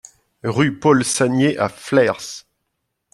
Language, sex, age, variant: French, male, 50-59, Français de métropole